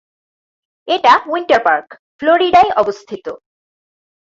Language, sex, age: Bengali, female, 19-29